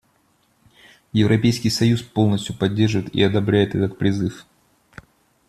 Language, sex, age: Russian, male, 30-39